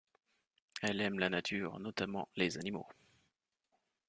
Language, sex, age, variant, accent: French, male, 30-39, Français d'Europe, Français de Suisse